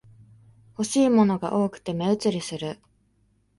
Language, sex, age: Japanese, female, 19-29